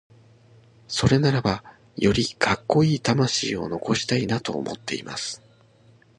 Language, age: Japanese, 19-29